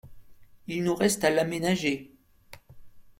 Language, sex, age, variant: French, male, 50-59, Français de métropole